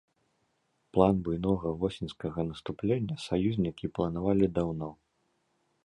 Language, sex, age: Belarusian, male, 19-29